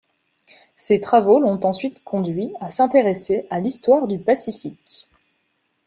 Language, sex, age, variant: French, female, 19-29, Français de métropole